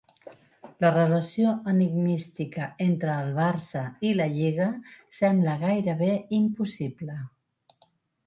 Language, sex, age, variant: Catalan, female, 50-59, Central